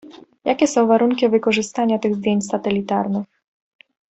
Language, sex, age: Polish, female, 19-29